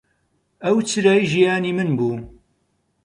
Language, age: Central Kurdish, 30-39